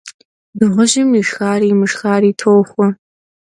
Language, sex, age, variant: Kabardian, female, under 19, Адыгэбзэ (Къэбэрдей, Кирил, псоми зэдай)